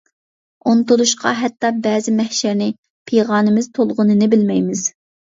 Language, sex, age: Uyghur, female, 19-29